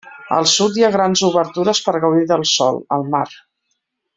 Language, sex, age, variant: Catalan, female, 40-49, Central